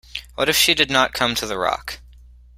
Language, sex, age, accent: English, male, under 19, United States English